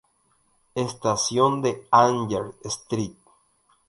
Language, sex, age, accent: Spanish, male, 19-29, Andino-Pacífico: Colombia, Perú, Ecuador, oeste de Bolivia y Venezuela andina